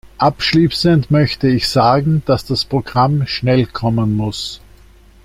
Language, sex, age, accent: German, male, 60-69, Österreichisches Deutsch